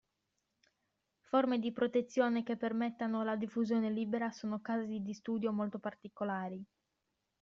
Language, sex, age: Italian, female, 19-29